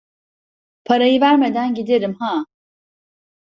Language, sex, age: Turkish, female, 50-59